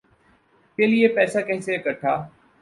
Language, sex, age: Urdu, male, 19-29